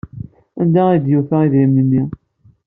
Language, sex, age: Kabyle, male, 19-29